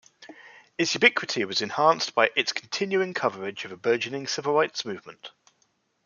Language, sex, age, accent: English, male, 19-29, England English